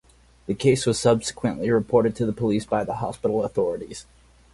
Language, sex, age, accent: English, male, 30-39, United States English